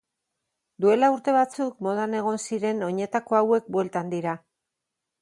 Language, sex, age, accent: Basque, female, 50-59, Mendebalekoa (Araba, Bizkaia, Gipuzkoako mendebaleko herri batzuk)